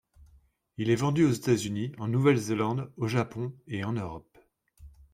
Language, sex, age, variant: French, male, 40-49, Français de métropole